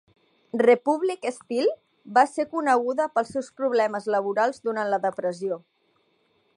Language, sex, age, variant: Catalan, female, 30-39, Central